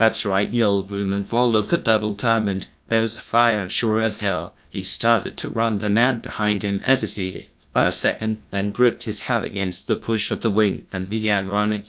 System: TTS, GlowTTS